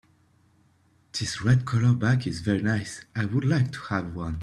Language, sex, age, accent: English, male, 19-29, England English